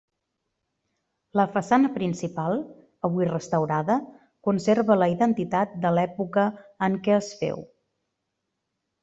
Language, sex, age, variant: Catalan, female, 30-39, Nord-Occidental